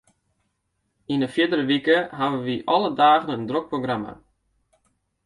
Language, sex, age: Western Frisian, male, 19-29